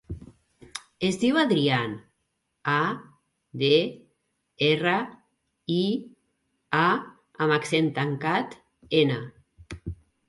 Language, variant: Catalan, Septentrional